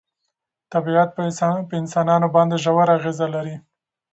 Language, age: Pashto, 30-39